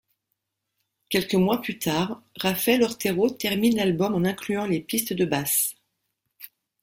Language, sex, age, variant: French, female, 50-59, Français de métropole